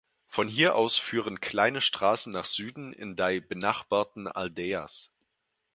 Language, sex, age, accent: German, male, 19-29, Deutschland Deutsch